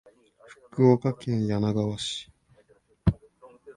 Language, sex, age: Japanese, male, 19-29